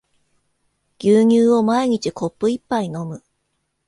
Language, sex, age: Japanese, female, 40-49